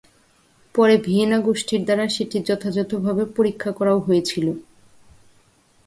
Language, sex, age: Bengali, female, 30-39